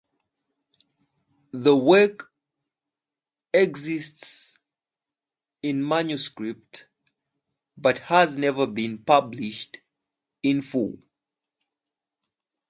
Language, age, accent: English, 19-29, United States English; England English